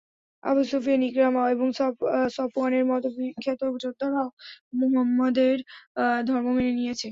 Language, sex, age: Bengali, female, 19-29